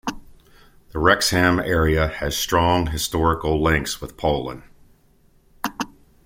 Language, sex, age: English, male, 50-59